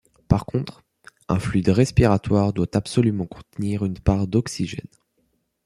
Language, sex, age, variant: French, male, under 19, Français de métropole